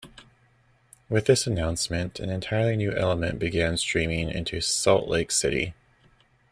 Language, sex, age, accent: English, male, 30-39, United States English